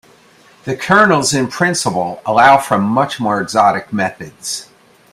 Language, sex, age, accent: English, male, 60-69, United States English